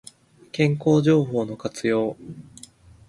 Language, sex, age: Japanese, male, 19-29